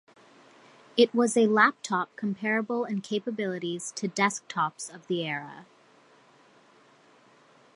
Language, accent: English, United States English